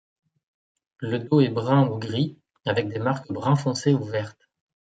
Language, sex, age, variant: French, male, 30-39, Français de métropole